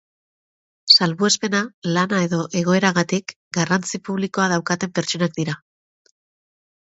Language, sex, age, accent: Basque, female, 40-49, Mendebalekoa (Araba, Bizkaia, Gipuzkoako mendebaleko herri batzuk)